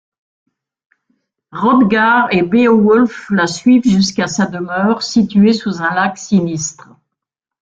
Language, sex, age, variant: French, female, 60-69, Français de métropole